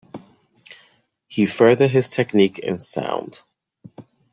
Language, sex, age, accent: English, male, 40-49, United States English